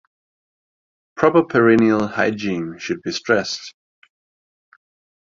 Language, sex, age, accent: English, male, 19-29, United States English